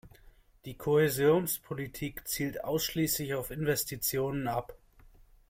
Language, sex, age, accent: German, male, 19-29, Deutschland Deutsch